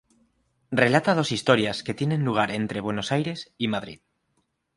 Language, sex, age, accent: Spanish, male, 19-29, España: Norte peninsular (Asturias, Castilla y León, Cantabria, País Vasco, Navarra, Aragón, La Rioja, Guadalajara, Cuenca)